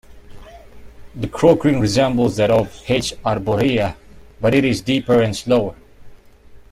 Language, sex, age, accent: English, male, 19-29, Malaysian English